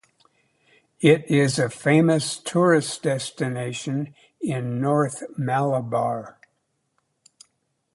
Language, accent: English, United States English